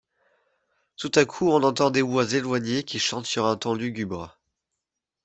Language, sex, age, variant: French, male, 19-29, Français de métropole